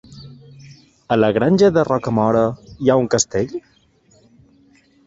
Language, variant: Catalan, Balear